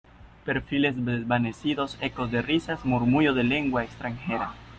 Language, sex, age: Spanish, male, 30-39